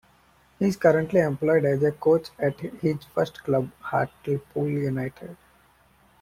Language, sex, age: English, male, 19-29